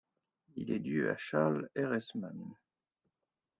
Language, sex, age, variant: French, male, 30-39, Français de métropole